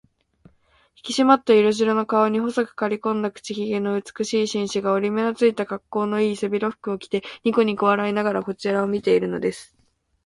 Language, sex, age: Japanese, female, 19-29